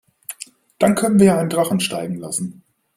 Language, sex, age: German, male, 19-29